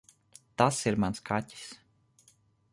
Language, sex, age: Latvian, male, 30-39